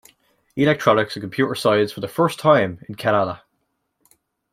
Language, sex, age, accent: English, male, 19-29, Irish English